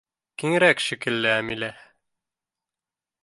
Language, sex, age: Bashkir, male, 19-29